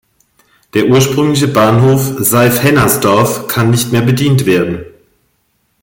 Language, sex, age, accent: German, female, 50-59, Deutschland Deutsch